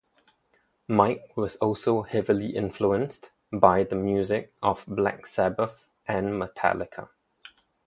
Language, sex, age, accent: English, male, 19-29, Singaporean English